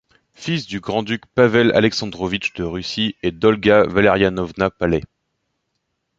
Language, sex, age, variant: French, male, 30-39, Français de métropole